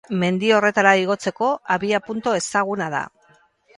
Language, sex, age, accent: Basque, female, 50-59, Erdialdekoa edo Nafarra (Gipuzkoa, Nafarroa)